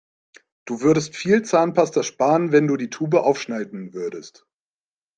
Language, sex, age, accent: German, male, 19-29, Deutschland Deutsch